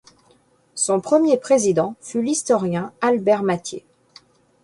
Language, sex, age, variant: French, female, 50-59, Français de métropole